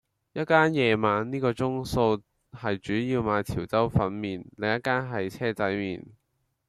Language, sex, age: Cantonese, male, under 19